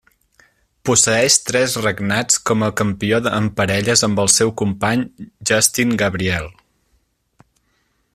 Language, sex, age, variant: Catalan, male, 19-29, Central